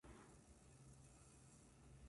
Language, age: Japanese, 19-29